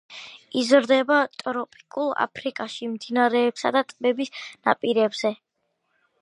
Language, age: Georgian, under 19